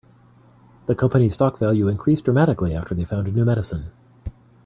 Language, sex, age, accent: English, male, 40-49, United States English